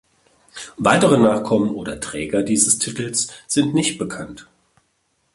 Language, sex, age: German, male, 40-49